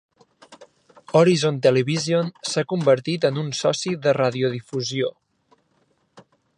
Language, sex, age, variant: Catalan, male, 19-29, Central